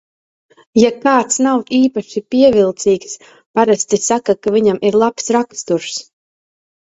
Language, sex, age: Latvian, female, 30-39